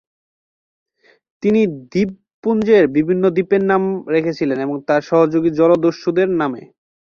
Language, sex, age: Bengali, male, 19-29